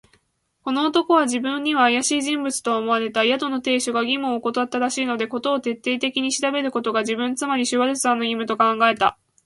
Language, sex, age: Japanese, female, 19-29